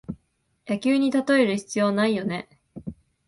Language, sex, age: Japanese, female, 19-29